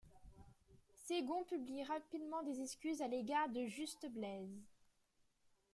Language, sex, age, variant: French, female, under 19, Français de métropole